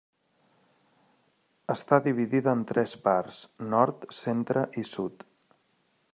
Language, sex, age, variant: Catalan, male, 30-39, Central